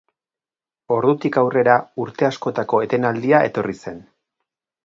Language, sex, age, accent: Basque, male, 30-39, Erdialdekoa edo Nafarra (Gipuzkoa, Nafarroa)